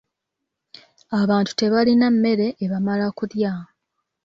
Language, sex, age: Ganda, female, 19-29